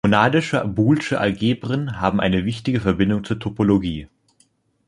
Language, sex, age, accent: German, male, 19-29, Deutschland Deutsch